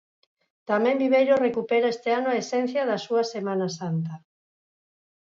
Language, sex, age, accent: Galician, female, 50-59, Normativo (estándar)